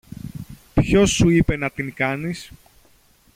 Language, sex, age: Greek, male, 30-39